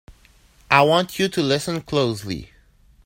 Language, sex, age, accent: English, male, 19-29, Canadian English